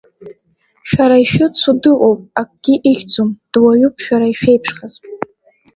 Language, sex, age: Abkhazian, female, under 19